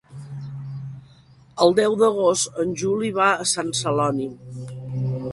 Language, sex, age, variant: Catalan, female, 50-59, Central